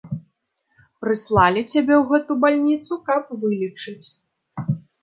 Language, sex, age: Belarusian, female, 19-29